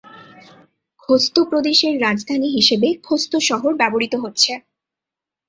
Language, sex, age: Bengali, female, 19-29